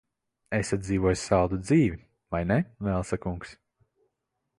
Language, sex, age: Latvian, male, 19-29